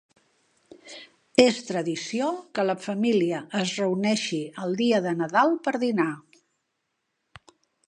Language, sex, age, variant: Catalan, female, 70-79, Central